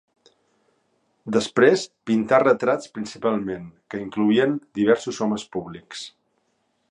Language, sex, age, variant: Catalan, male, 50-59, Central